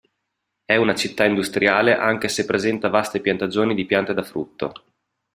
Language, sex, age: Italian, male, 30-39